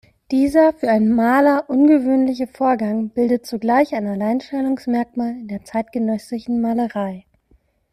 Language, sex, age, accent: German, female, 30-39, Deutschland Deutsch